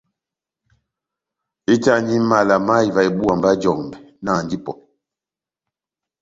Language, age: Batanga, 60-69